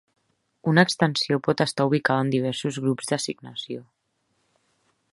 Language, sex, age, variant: Catalan, female, 19-29, Central